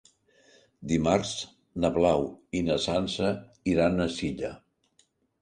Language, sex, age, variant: Catalan, male, 70-79, Central